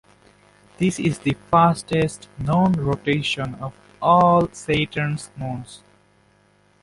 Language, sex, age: English, male, 19-29